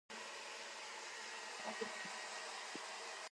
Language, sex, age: Min Nan Chinese, female, 19-29